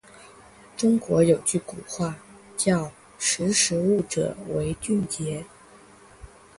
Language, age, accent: Chinese, under 19, 出生地：福建省